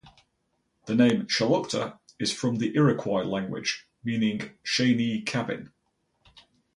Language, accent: English, England English